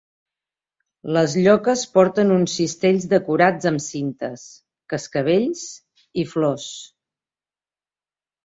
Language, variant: Catalan, Nord-Occidental